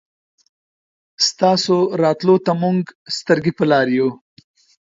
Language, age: Pashto, 50-59